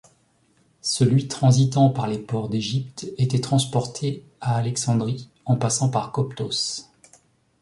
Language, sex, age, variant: French, male, 40-49, Français de métropole